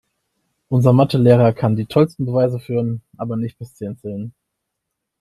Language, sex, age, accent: German, male, 19-29, Deutschland Deutsch